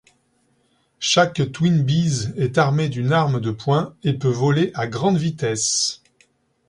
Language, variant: French, Français de métropole